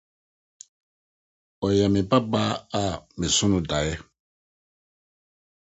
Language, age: Akan, 60-69